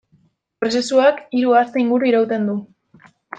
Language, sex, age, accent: Basque, female, 19-29, Mendebalekoa (Araba, Bizkaia, Gipuzkoako mendebaleko herri batzuk)